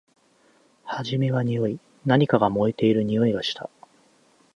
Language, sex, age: Japanese, male, 40-49